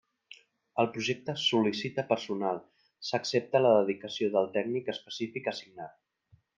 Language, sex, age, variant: Catalan, male, 50-59, Central